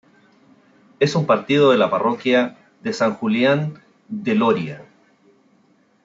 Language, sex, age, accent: Spanish, male, 30-39, Chileno: Chile, Cuyo